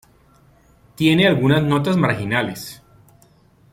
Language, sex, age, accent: Spanish, male, 40-49, Caribe: Cuba, Venezuela, Puerto Rico, República Dominicana, Panamá, Colombia caribeña, México caribeño, Costa del golfo de México